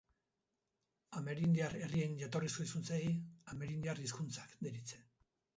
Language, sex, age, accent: Basque, male, 50-59, Erdialdekoa edo Nafarra (Gipuzkoa, Nafarroa)